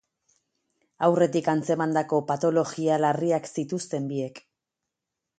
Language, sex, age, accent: Basque, female, 30-39, Mendebalekoa (Araba, Bizkaia, Gipuzkoako mendebaleko herri batzuk)